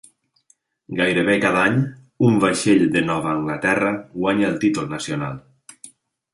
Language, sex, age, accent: Catalan, male, 30-39, valencià